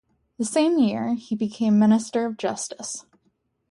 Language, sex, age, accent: English, female, 19-29, United States English